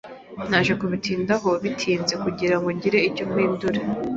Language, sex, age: Kinyarwanda, female, 19-29